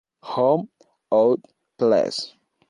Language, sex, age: Spanish, male, 19-29